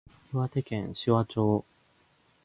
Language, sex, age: Japanese, male, 19-29